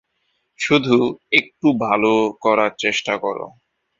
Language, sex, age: Bengali, male, 19-29